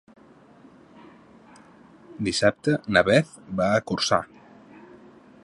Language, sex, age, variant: Catalan, male, 40-49, Central